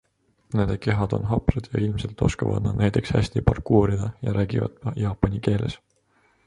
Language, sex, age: Estonian, male, 19-29